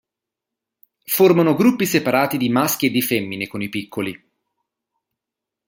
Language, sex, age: Italian, male, 30-39